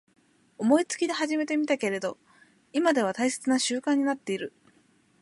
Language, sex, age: Japanese, female, 19-29